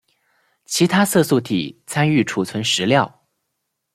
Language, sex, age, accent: Chinese, male, 19-29, 出生地：湖北省